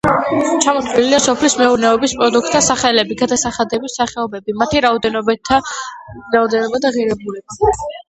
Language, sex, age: Georgian, female, under 19